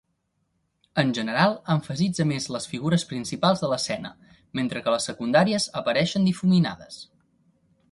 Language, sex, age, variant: Catalan, male, 19-29, Central